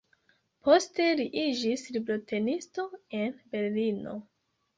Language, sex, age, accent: Esperanto, female, 19-29, Internacia